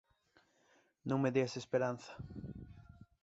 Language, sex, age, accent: Galician, male, 19-29, Central (gheada)